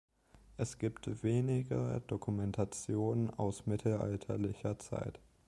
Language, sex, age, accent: German, male, 19-29, Deutschland Deutsch